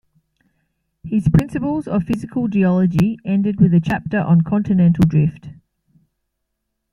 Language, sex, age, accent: English, female, 30-39, Australian English